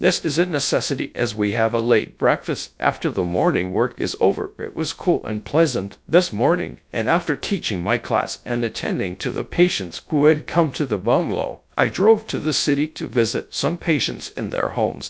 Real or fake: fake